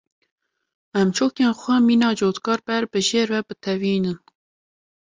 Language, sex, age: Kurdish, female, 19-29